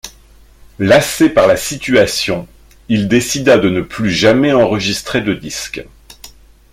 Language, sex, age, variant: French, male, 50-59, Français de métropole